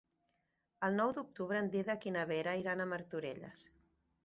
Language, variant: Catalan, Central